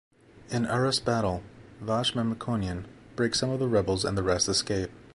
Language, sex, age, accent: English, male, 30-39, United States English